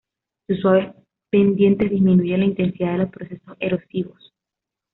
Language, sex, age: Spanish, female, 19-29